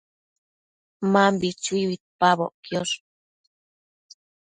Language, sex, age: Matsés, female, 30-39